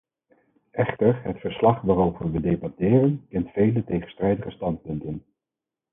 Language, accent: Dutch, Nederlands Nederlands